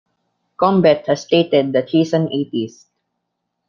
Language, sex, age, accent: English, male, under 19, Filipino